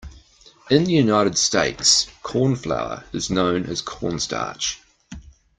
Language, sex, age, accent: English, male, 40-49, New Zealand English